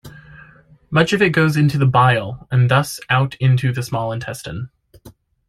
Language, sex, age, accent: English, male, 30-39, United States English